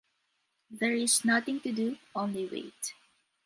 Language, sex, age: English, female, 19-29